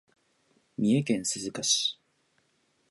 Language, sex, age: Japanese, male, 19-29